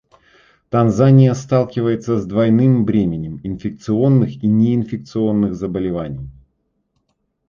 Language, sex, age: Russian, male, 30-39